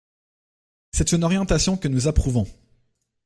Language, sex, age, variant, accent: French, male, 19-29, Français d'Amérique du Nord, Français du Canada